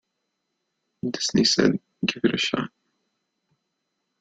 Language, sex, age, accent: English, male, 19-29, United States English